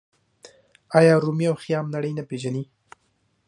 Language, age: Pashto, 19-29